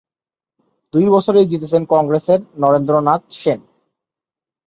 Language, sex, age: Bengali, male, 19-29